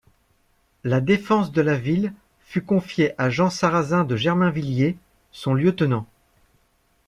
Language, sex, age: French, male, 50-59